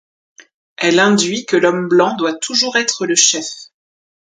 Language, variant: French, Français de métropole